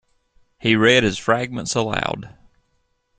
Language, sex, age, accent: English, male, 40-49, United States English